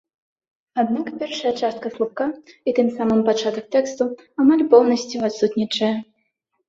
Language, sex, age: Belarusian, female, 19-29